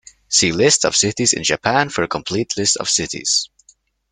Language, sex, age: English, male, under 19